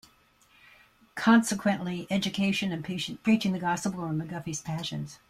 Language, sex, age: English, female, 70-79